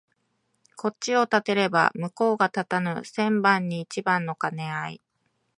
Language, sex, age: Japanese, female, 30-39